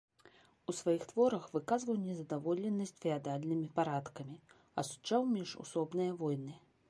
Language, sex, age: Belarusian, female, 30-39